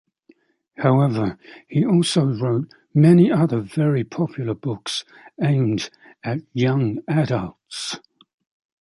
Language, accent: English, England English